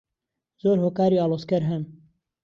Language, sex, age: Central Kurdish, male, 19-29